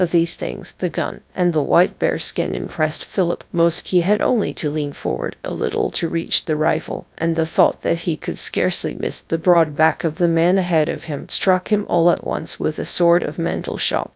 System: TTS, GradTTS